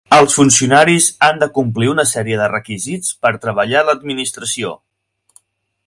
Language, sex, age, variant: Catalan, male, 19-29, Central